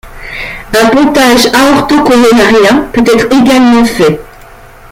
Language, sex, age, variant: French, female, 50-59, Français de métropole